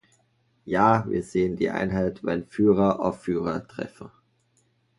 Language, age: German, 30-39